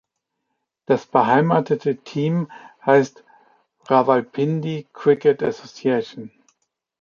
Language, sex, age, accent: German, male, 40-49, Deutschland Deutsch